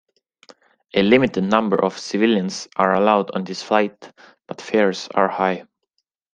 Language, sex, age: English, male, 19-29